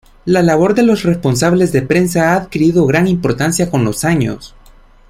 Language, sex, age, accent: Spanish, male, 19-29, América central